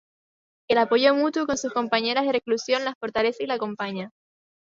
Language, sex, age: Spanish, female, 19-29